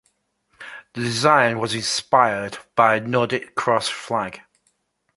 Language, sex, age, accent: English, male, 50-59, England English